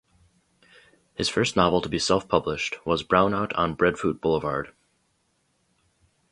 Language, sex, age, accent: English, male, 30-39, United States English